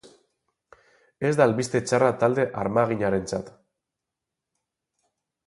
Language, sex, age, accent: Basque, male, 40-49, Mendebalekoa (Araba, Bizkaia, Gipuzkoako mendebaleko herri batzuk)